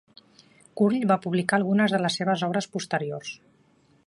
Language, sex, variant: Catalan, female, Septentrional